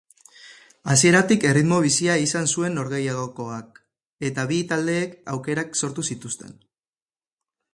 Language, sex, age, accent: Basque, male, 19-29, Mendebalekoa (Araba, Bizkaia, Gipuzkoako mendebaleko herri batzuk)